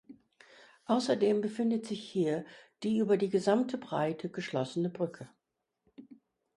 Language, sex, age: German, female, 60-69